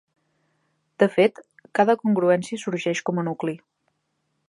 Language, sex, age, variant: Catalan, female, 30-39, Central